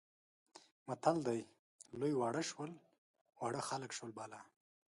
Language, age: Pashto, 19-29